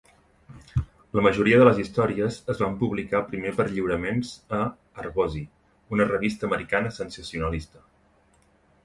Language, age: Catalan, 30-39